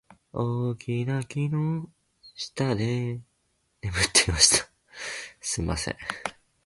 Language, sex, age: Japanese, male, 19-29